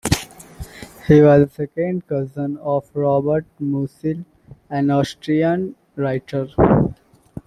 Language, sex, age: English, male, 19-29